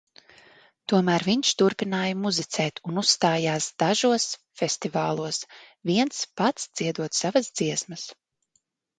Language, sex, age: Latvian, female, 30-39